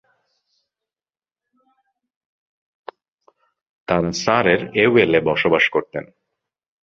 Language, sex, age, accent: Bengali, male, 30-39, চলিত